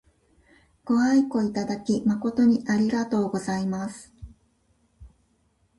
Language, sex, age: Japanese, female, 50-59